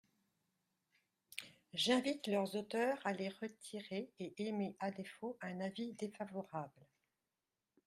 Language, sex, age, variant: French, female, 50-59, Français de métropole